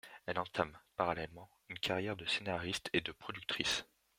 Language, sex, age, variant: French, male, under 19, Français de métropole